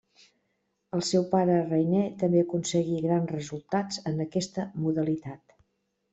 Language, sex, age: Catalan, female, 60-69